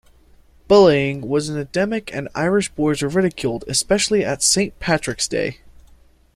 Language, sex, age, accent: English, male, 19-29, United States English